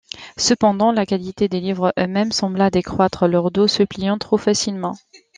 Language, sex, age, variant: French, female, 30-39, Français de métropole